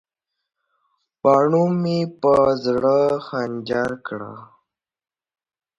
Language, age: Pashto, under 19